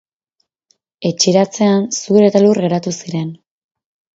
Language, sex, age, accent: Basque, female, 19-29, Erdialdekoa edo Nafarra (Gipuzkoa, Nafarroa)